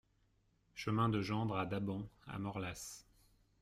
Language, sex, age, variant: French, male, 30-39, Français de métropole